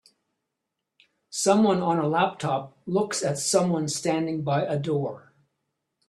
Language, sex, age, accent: English, male, 60-69, Canadian English